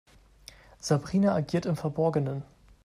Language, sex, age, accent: German, male, 19-29, Deutschland Deutsch